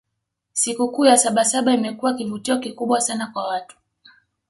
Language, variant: Swahili, Kiswahili cha Bara ya Tanzania